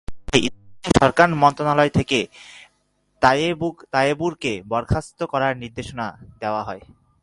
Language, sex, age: Bengali, male, 19-29